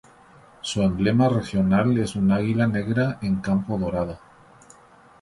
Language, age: Spanish, 50-59